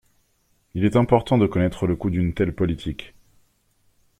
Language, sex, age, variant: French, male, 30-39, Français de métropole